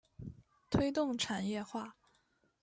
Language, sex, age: Chinese, female, 19-29